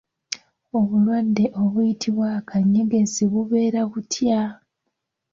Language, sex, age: Ganda, female, 19-29